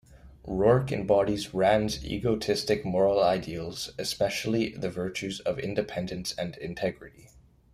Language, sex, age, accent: English, male, 19-29, Canadian English